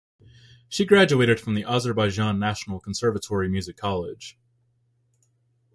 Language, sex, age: English, male, 19-29